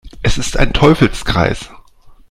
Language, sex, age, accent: German, male, 40-49, Deutschland Deutsch